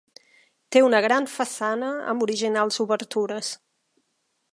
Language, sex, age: Catalan, female, 50-59